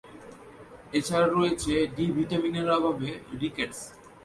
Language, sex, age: Bengali, male, 19-29